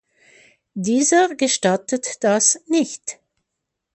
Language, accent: German, Schweizerdeutsch